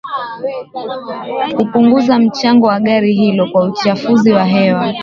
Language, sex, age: Swahili, female, 19-29